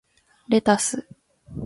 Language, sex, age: Japanese, female, 19-29